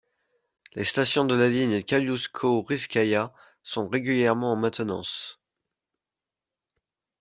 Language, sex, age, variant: French, male, 19-29, Français de métropole